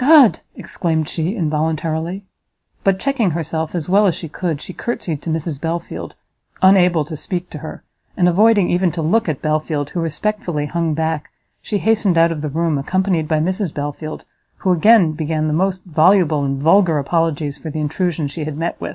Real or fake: real